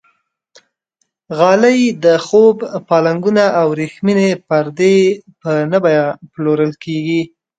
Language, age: Pashto, 19-29